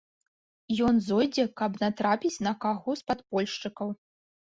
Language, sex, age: Belarusian, female, 30-39